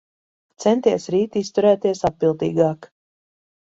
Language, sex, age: Latvian, female, 30-39